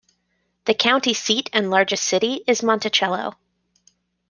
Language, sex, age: English, female, 30-39